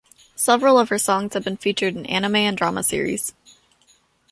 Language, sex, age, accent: English, female, 19-29, United States English